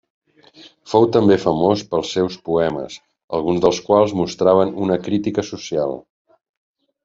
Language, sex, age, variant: Catalan, male, 60-69, Central